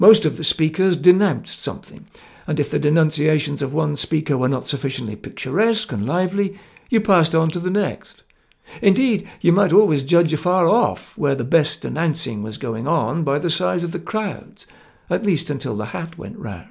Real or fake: real